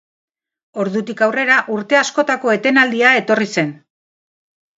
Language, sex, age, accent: Basque, female, 50-59, Mendebalekoa (Araba, Bizkaia, Gipuzkoako mendebaleko herri batzuk)